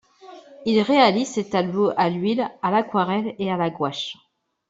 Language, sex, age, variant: French, female, 30-39, Français de métropole